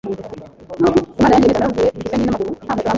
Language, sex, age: Kinyarwanda, male, 19-29